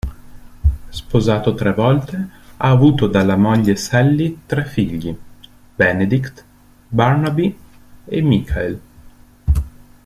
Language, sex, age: Italian, male, 30-39